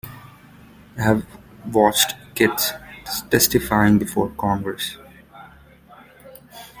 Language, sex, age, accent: English, male, 19-29, India and South Asia (India, Pakistan, Sri Lanka)